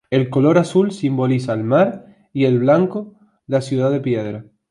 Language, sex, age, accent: Spanish, male, 19-29, España: Sur peninsular (Andalucia, Extremadura, Murcia)